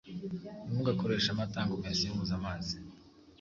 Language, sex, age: Kinyarwanda, male, 19-29